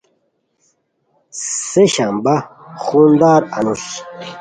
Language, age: Khowar, 30-39